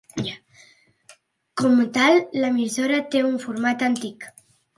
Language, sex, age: Catalan, female, under 19